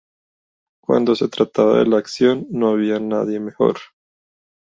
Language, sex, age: Spanish, male, 30-39